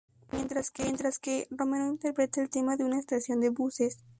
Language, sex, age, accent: Spanish, female, under 19, México